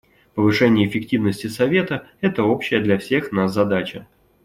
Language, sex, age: Russian, male, 30-39